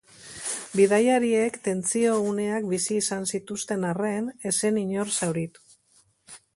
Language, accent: Basque, Mendebalekoa (Araba, Bizkaia, Gipuzkoako mendebaleko herri batzuk)